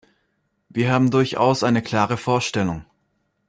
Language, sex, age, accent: German, male, 19-29, Deutschland Deutsch